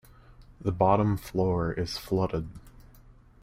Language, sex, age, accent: English, male, under 19, United States English